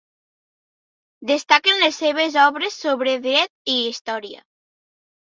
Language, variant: Catalan, Septentrional